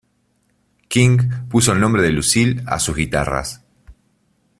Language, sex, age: Spanish, male, 40-49